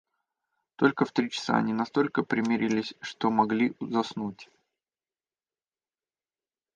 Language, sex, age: Russian, male, 30-39